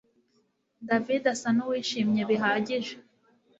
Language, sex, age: Kinyarwanda, female, 19-29